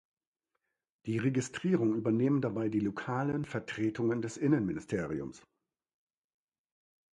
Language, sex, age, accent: German, male, 50-59, Deutschland Deutsch